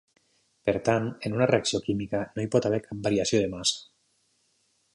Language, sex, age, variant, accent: Catalan, male, 30-39, Nord-Occidental, Lleidatà